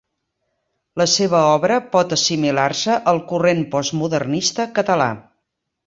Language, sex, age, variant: Catalan, female, 60-69, Central